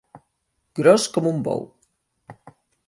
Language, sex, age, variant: Catalan, female, 50-59, Central